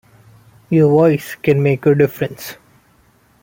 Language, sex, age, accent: English, male, 19-29, India and South Asia (India, Pakistan, Sri Lanka)